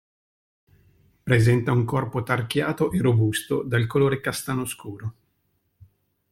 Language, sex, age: Italian, male, 40-49